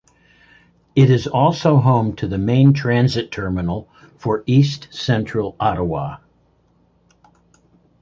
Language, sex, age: English, male, 70-79